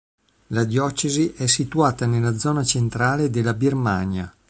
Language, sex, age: Italian, male, 50-59